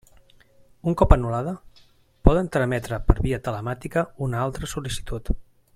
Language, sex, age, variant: Catalan, male, 40-49, Central